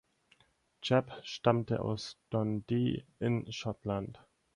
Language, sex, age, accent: German, male, 19-29, Deutschland Deutsch